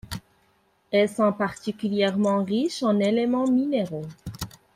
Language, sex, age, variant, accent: French, female, 19-29, Français du nord de l'Afrique, Français du Maroc